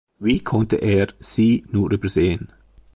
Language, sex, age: German, male, 30-39